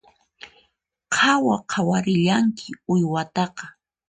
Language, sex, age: Puno Quechua, female, 30-39